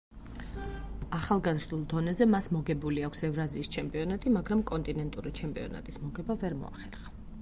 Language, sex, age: Georgian, female, 40-49